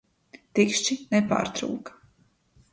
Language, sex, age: Latvian, female, 19-29